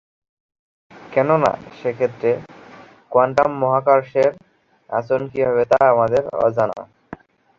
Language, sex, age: Bengali, male, 19-29